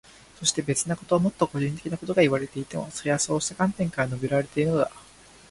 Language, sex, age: Japanese, male, 19-29